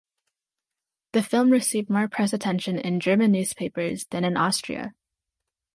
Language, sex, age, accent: English, female, under 19, United States English